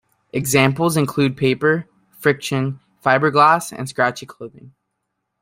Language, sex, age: English, male, 19-29